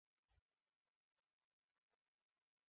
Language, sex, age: Bengali, female, 19-29